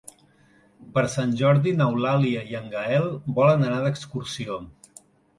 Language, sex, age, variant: Catalan, male, 40-49, Central